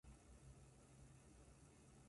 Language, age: Japanese, 19-29